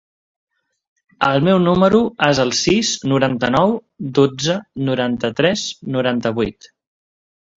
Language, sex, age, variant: Catalan, male, 19-29, Central